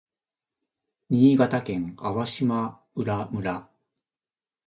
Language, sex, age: Japanese, male, 50-59